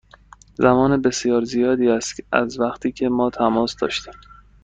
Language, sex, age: Persian, male, 19-29